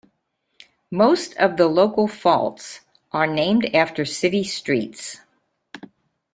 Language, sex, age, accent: English, female, 70-79, United States English